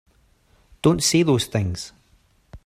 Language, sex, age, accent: English, male, 30-39, Scottish English